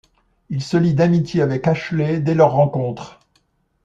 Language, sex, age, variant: French, male, 70-79, Français de métropole